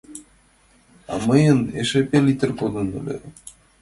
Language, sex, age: Mari, male, under 19